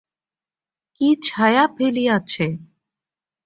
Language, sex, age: Bengali, female, 19-29